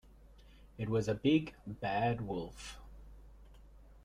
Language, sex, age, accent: English, male, 40-49, Australian English